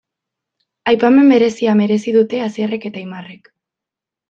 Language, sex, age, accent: Basque, female, 19-29, Mendebalekoa (Araba, Bizkaia, Gipuzkoako mendebaleko herri batzuk)